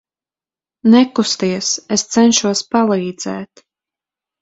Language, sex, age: Latvian, female, 19-29